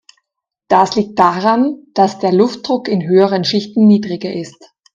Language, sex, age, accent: German, female, 30-39, Österreichisches Deutsch